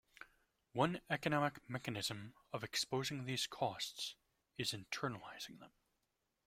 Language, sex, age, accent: English, male, 19-29, United States English